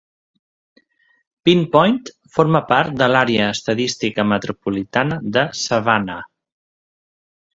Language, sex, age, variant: Catalan, male, 19-29, Central